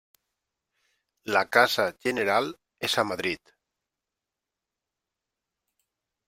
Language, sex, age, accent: Catalan, male, 40-49, valencià